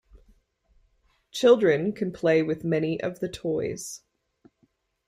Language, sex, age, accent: English, female, 30-39, United States English